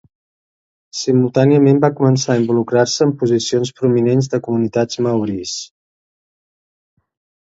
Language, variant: Catalan, Central